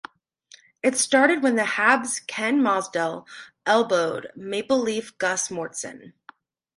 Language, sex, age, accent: English, female, 19-29, United States English